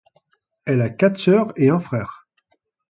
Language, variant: French, Français de métropole